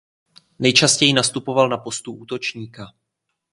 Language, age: Czech, 19-29